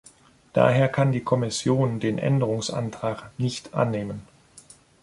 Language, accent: German, Deutschland Deutsch